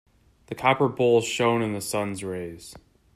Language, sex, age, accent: English, male, 30-39, United States English